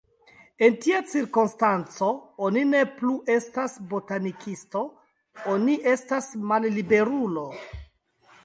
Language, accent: Esperanto, Internacia